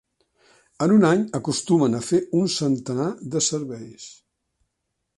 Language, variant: Catalan, Central